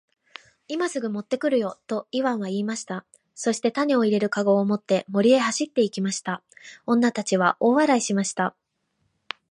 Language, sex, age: Japanese, female, 19-29